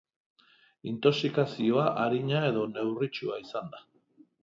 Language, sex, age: Basque, male, 60-69